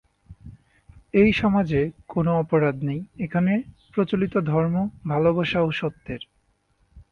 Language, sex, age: Bengali, male, 19-29